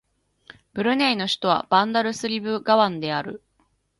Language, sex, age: Japanese, female, 30-39